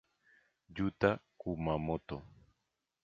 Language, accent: Spanish, Andino-Pacífico: Colombia, Perú, Ecuador, oeste de Bolivia y Venezuela andina